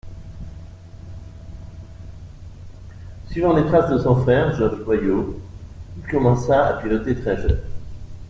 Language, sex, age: French, male, 50-59